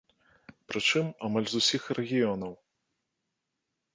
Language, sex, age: Belarusian, male, 40-49